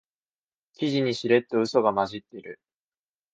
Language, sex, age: Japanese, male, under 19